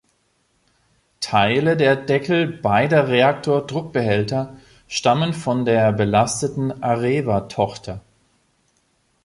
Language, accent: German, Deutschland Deutsch